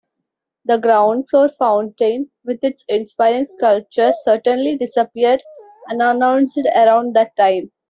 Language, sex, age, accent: English, female, 19-29, India and South Asia (India, Pakistan, Sri Lanka)